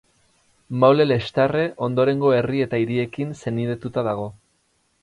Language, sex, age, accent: Basque, male, 30-39, Erdialdekoa edo Nafarra (Gipuzkoa, Nafarroa)